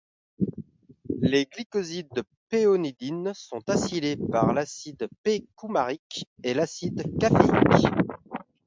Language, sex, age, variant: French, male, 40-49, Français de métropole